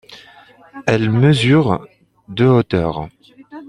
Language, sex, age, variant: French, male, 30-39, Français de métropole